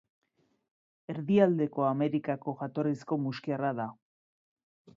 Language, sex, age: Basque, female, 40-49